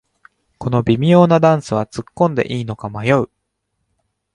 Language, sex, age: Japanese, male, under 19